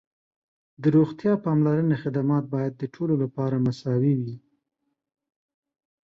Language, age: Pashto, 30-39